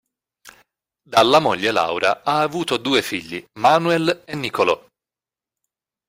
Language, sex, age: Italian, male, 19-29